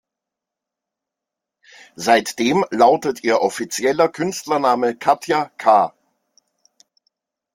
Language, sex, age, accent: German, male, 40-49, Österreichisches Deutsch